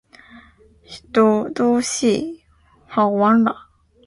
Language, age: Chinese, 19-29